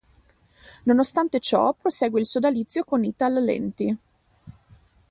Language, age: Italian, 19-29